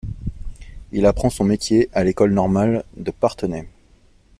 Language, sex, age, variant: French, male, 30-39, Français de métropole